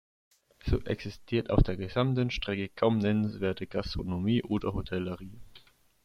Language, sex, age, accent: German, male, 19-29, Deutschland Deutsch